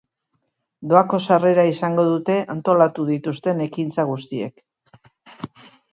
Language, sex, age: Basque, female, 60-69